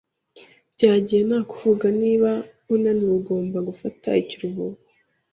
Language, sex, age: Kinyarwanda, female, 50-59